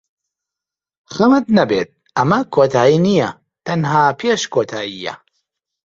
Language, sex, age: Central Kurdish, male, 19-29